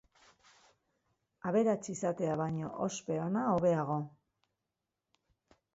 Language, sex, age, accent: Basque, female, 50-59, Mendebalekoa (Araba, Bizkaia, Gipuzkoako mendebaleko herri batzuk)